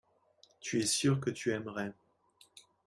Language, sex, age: French, male, 30-39